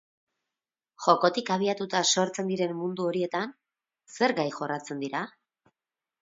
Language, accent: Basque, Mendebalekoa (Araba, Bizkaia, Gipuzkoako mendebaleko herri batzuk)